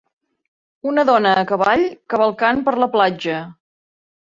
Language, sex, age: Catalan, female, 50-59